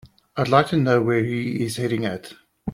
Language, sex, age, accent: English, male, 40-49, Southern African (South Africa, Zimbabwe, Namibia)